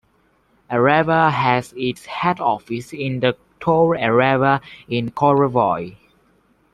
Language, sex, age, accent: English, male, under 19, England English